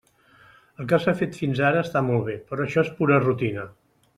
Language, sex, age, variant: Catalan, male, 60-69, Central